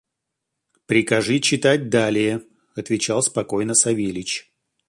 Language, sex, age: Russian, male, 40-49